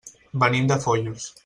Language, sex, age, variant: Catalan, male, 19-29, Central